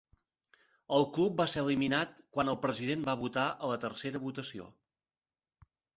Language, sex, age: Catalan, male, 50-59